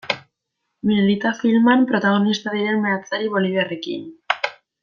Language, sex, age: Basque, female, 19-29